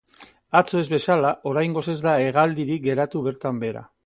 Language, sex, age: Basque, male, 60-69